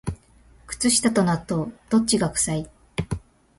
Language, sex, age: Japanese, female, 19-29